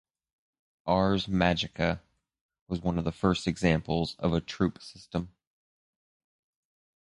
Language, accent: English, United States English